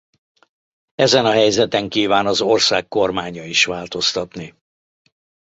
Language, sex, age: Hungarian, male, 60-69